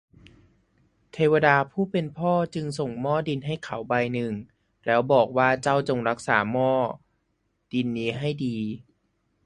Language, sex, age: Thai, male, 19-29